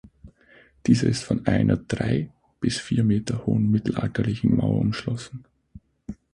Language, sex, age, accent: German, male, 19-29, Österreichisches Deutsch